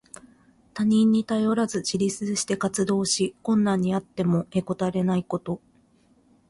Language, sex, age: Japanese, female, 30-39